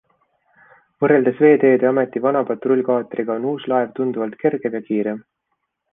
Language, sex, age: Estonian, male, 30-39